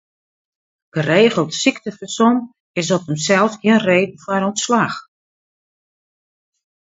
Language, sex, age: Western Frisian, female, 60-69